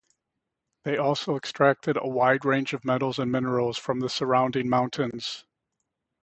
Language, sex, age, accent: English, male, 60-69, United States English